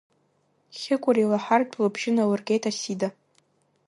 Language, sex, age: Abkhazian, female, under 19